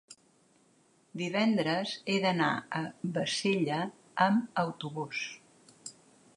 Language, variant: Catalan, Central